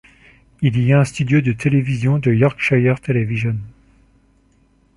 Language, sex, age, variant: French, male, 40-49, Français de métropole